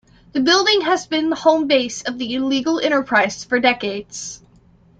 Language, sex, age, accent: English, female, 19-29, United States English